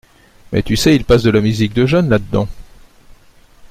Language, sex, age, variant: French, male, 60-69, Français de métropole